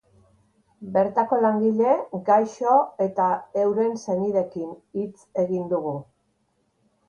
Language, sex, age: Basque, female, 60-69